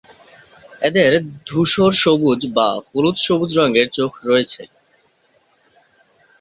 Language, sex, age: Bengali, male, 19-29